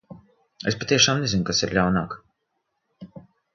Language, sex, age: Latvian, female, 40-49